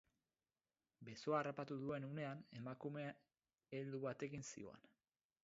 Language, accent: Basque, Mendebalekoa (Araba, Bizkaia, Gipuzkoako mendebaleko herri batzuk)